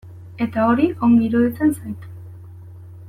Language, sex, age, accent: Basque, female, 19-29, Erdialdekoa edo Nafarra (Gipuzkoa, Nafarroa)